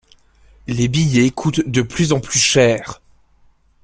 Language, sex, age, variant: French, male, 19-29, Français de métropole